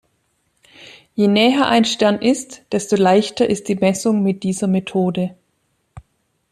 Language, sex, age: German, female, 40-49